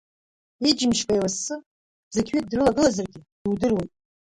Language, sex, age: Abkhazian, female, 50-59